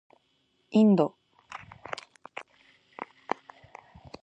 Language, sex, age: Japanese, female, 19-29